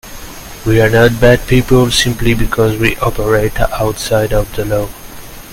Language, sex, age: English, male, 40-49